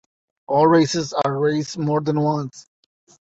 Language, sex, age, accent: English, male, 40-49, United States English